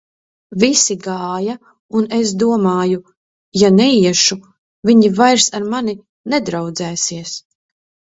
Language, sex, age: Latvian, female, 30-39